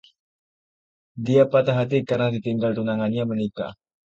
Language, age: Indonesian, 19-29